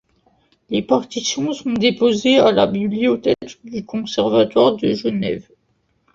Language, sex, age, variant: French, male, under 19, Français de métropole